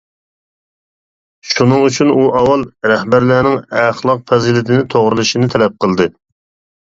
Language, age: Uyghur, 40-49